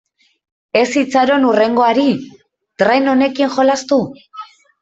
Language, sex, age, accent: Basque, female, 30-39, Mendebalekoa (Araba, Bizkaia, Gipuzkoako mendebaleko herri batzuk)